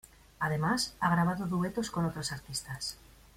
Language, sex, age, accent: Spanish, female, 40-49, España: Norte peninsular (Asturias, Castilla y León, Cantabria, País Vasco, Navarra, Aragón, La Rioja, Guadalajara, Cuenca)